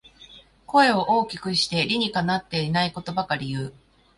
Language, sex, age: Japanese, female, 40-49